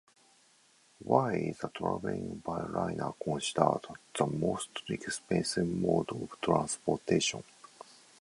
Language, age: English, 50-59